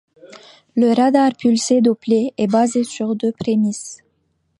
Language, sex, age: French, female, 19-29